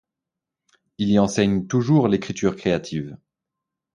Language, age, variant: French, 30-39, Français de métropole